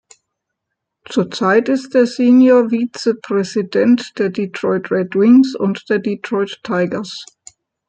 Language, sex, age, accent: German, female, 60-69, Deutschland Deutsch